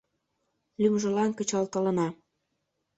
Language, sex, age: Mari, female, under 19